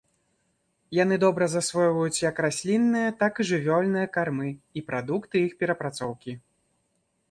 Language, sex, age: Belarusian, male, 19-29